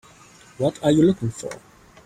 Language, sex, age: English, male, 19-29